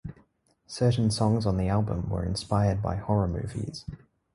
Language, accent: English, Australian English